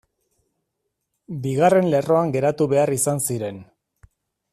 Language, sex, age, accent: Basque, male, 40-49, Erdialdekoa edo Nafarra (Gipuzkoa, Nafarroa)